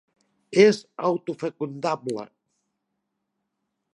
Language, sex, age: Catalan, female, 60-69